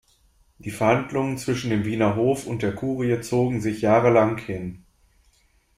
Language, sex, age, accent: German, male, 30-39, Deutschland Deutsch